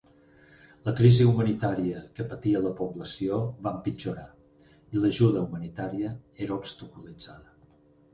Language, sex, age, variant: Catalan, male, 60-69, Balear